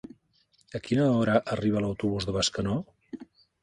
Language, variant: Catalan, Central